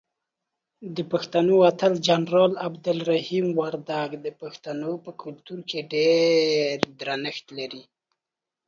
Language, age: Pashto, 19-29